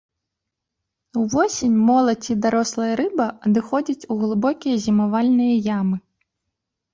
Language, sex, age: Belarusian, male, 19-29